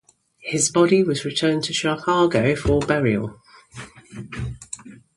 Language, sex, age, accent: English, female, 50-59, England English